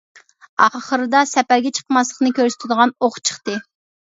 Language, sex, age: Uyghur, female, 19-29